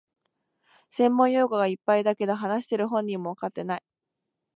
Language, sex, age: Japanese, female, 19-29